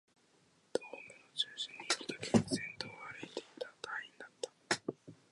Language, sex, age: Japanese, male, 19-29